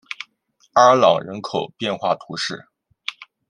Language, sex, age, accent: Chinese, male, 19-29, 出生地：江苏省